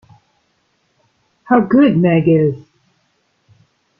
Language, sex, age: English, female, 50-59